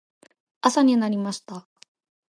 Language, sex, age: Japanese, female, 19-29